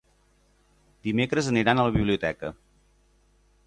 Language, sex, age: Catalan, male, 30-39